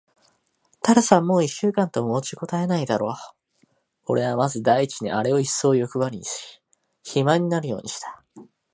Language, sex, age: Japanese, male, 19-29